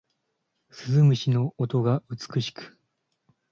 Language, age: Japanese, 19-29